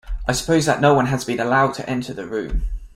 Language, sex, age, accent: English, male, 19-29, England English